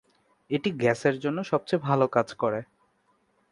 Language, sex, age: Bengali, male, 19-29